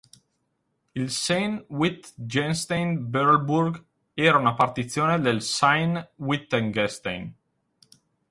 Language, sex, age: Italian, male, 30-39